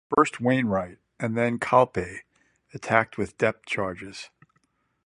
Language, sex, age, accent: English, male, 60-69, United States English